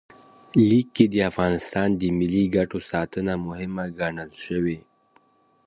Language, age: Pashto, 19-29